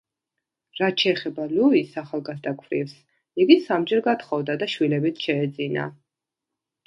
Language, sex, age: Georgian, female, 30-39